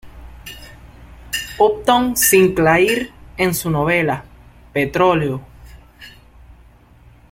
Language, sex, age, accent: Spanish, male, 19-29, Caribe: Cuba, Venezuela, Puerto Rico, República Dominicana, Panamá, Colombia caribeña, México caribeño, Costa del golfo de México